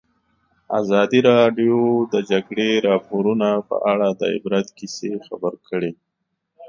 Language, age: Pashto, 50-59